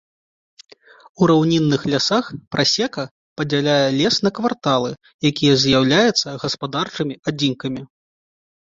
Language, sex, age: Belarusian, male, 30-39